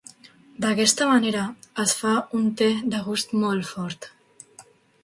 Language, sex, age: Catalan, female, under 19